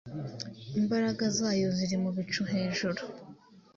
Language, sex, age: Kinyarwanda, female, 19-29